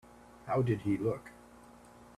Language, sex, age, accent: English, male, 70-79, United States English